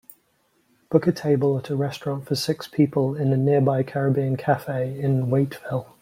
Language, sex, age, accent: English, male, 30-39, England English